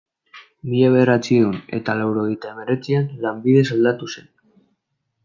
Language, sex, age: Basque, male, 19-29